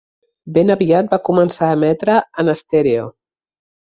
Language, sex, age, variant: Catalan, female, 50-59, Central